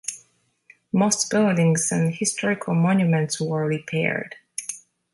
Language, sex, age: English, female, 40-49